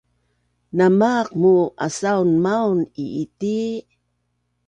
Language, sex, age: Bunun, female, 60-69